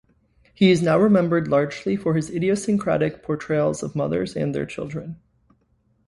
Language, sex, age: English, male, 19-29